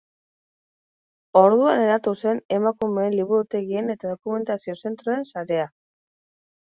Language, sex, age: Basque, female, 30-39